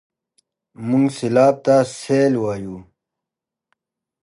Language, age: Pashto, 30-39